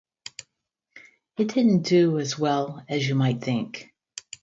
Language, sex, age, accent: English, female, 50-59, United States English; Midwestern